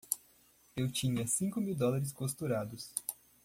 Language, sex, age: Portuguese, male, 19-29